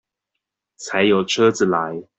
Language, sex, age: Chinese, male, 19-29